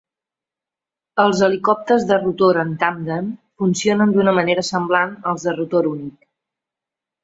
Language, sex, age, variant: Catalan, female, 40-49, Central